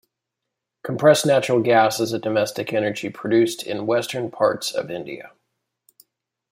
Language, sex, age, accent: English, male, 50-59, United States English